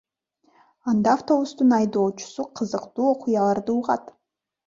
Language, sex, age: Kyrgyz, female, 30-39